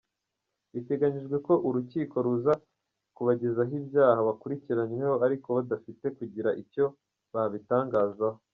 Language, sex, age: Kinyarwanda, male, 19-29